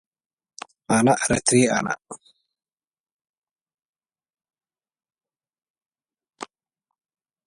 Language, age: English, 30-39